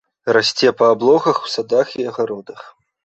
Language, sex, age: Belarusian, male, 30-39